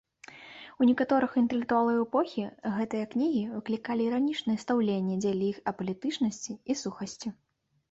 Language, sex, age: Belarusian, female, 19-29